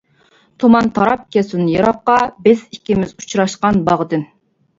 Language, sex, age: Uyghur, female, 19-29